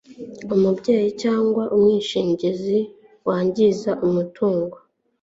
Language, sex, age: Kinyarwanda, female, 19-29